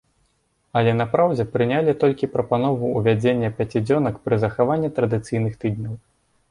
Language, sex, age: Belarusian, male, under 19